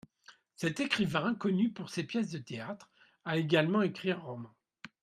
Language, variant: French, Français de métropole